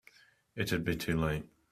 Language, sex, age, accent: English, male, 19-29, England English